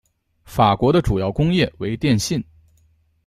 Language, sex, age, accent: Chinese, male, 19-29, 出生地：河北省